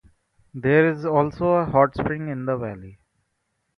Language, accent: English, India and South Asia (India, Pakistan, Sri Lanka)